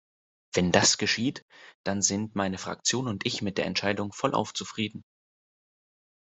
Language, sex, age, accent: German, male, 19-29, Deutschland Deutsch